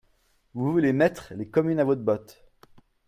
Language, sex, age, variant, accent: French, male, 30-39, Français d'Europe, Français de Suisse